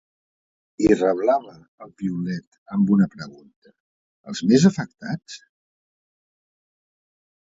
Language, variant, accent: Catalan, Central, central; tarragoní